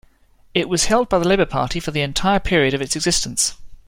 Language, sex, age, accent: English, male, 30-39, England English